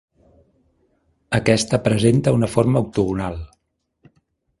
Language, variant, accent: Catalan, Central, central